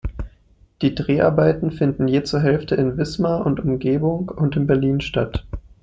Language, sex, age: German, male, 19-29